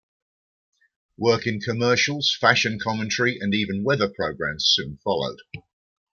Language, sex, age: English, male, 60-69